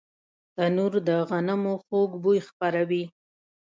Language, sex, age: Pashto, female, 30-39